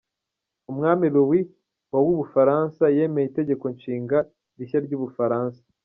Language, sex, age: Kinyarwanda, male, 19-29